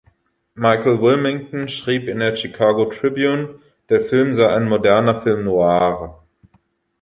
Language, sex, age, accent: German, male, 40-49, Deutschland Deutsch